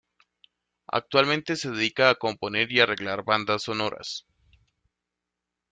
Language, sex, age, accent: Spanish, male, 30-39, Caribe: Cuba, Venezuela, Puerto Rico, República Dominicana, Panamá, Colombia caribeña, México caribeño, Costa del golfo de México